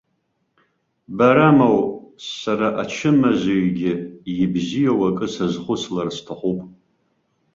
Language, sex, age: Abkhazian, male, 50-59